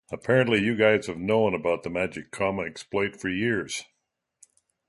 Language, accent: English, Canadian English